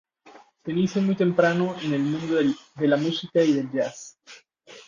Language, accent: Spanish, México